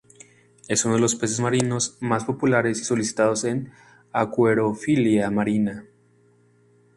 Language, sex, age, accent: Spanish, male, 19-29, México